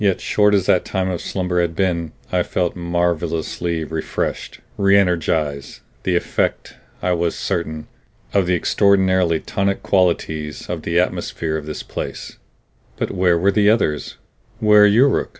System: none